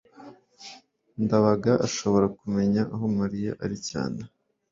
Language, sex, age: Kinyarwanda, male, 19-29